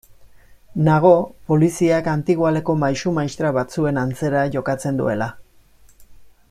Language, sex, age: Basque, male, 40-49